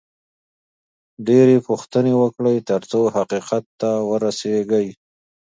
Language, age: Pashto, 30-39